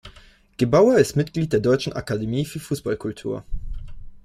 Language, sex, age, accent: German, male, 19-29, Deutschland Deutsch